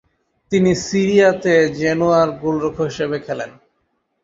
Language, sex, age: Bengali, male, 30-39